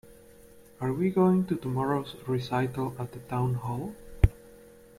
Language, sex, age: English, male, 19-29